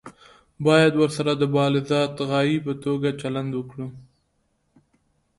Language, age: Pashto, 19-29